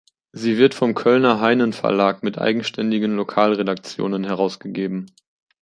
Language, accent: German, Deutschland Deutsch